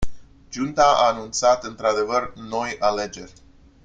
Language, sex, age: Romanian, male, 30-39